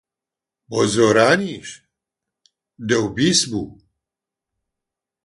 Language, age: Central Kurdish, 60-69